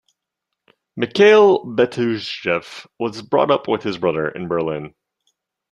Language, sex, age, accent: English, male, 30-39, United States English